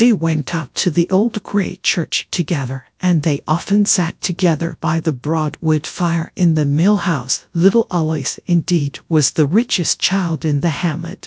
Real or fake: fake